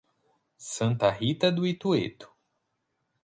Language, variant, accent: Portuguese, Portuguese (Brasil), Paulista